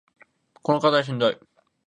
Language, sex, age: Japanese, male, 19-29